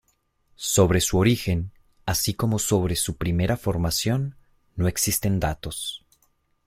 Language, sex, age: Spanish, male, 19-29